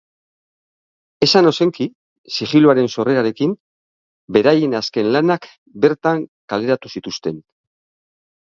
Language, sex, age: Basque, male, 60-69